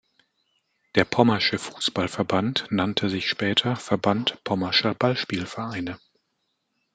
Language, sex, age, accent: German, male, 60-69, Deutschland Deutsch